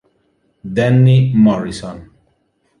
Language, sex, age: Italian, male, 30-39